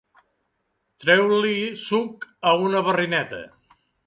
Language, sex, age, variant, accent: Catalan, male, 60-69, Central, central